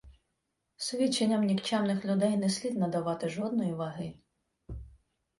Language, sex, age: Ukrainian, female, 30-39